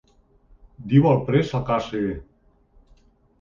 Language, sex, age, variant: Catalan, male, 50-59, Central